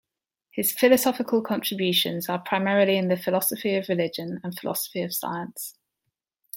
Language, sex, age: English, female, 30-39